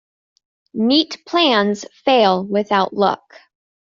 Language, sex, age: English, female, under 19